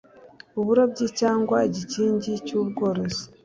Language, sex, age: Kinyarwanda, female, 19-29